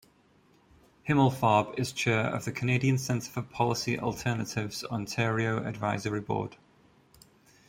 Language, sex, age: English, male, 30-39